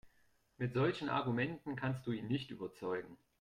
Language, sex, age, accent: German, male, 30-39, Deutschland Deutsch